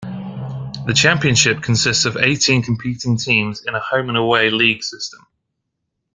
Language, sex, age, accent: English, male, 19-29, England English